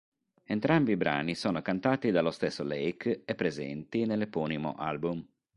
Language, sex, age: Italian, male, 40-49